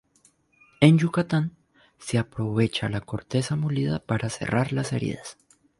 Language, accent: Spanish, Caribe: Cuba, Venezuela, Puerto Rico, República Dominicana, Panamá, Colombia caribeña, México caribeño, Costa del golfo de México